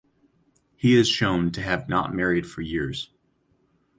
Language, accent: English, United States English